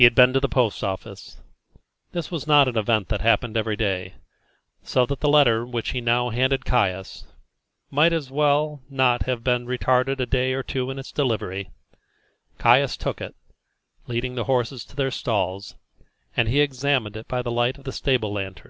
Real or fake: real